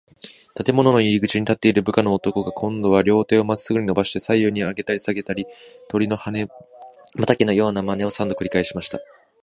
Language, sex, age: Japanese, male, 19-29